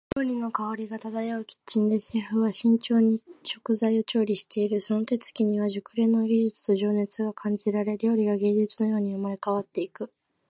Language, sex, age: Japanese, female, 19-29